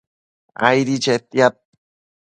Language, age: Matsés, under 19